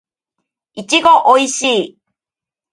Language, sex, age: Japanese, female, 40-49